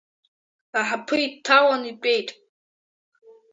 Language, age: Abkhazian, under 19